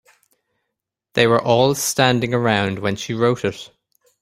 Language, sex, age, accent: English, male, 19-29, Irish English